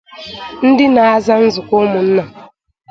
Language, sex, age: Igbo, female, under 19